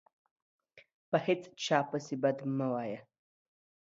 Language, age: Pashto, 19-29